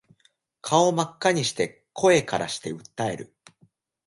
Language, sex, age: Japanese, male, under 19